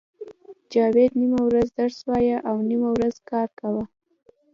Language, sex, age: Pashto, female, under 19